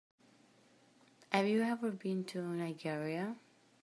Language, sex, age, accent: English, female, 19-29, United States English